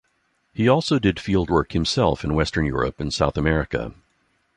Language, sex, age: English, male, 60-69